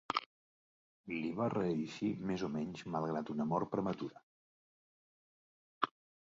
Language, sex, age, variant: Catalan, male, 50-59, Central